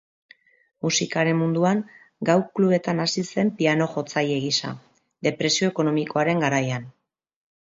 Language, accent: Basque, Mendebalekoa (Araba, Bizkaia, Gipuzkoako mendebaleko herri batzuk)